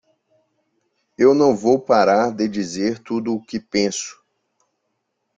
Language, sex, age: Portuguese, male, 40-49